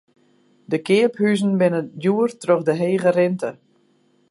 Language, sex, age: Western Frisian, female, 50-59